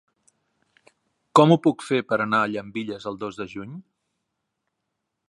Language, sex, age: Catalan, male, 50-59